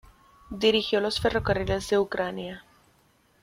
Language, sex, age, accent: Spanish, female, 19-29, México